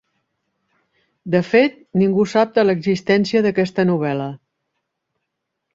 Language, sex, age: Catalan, female, 60-69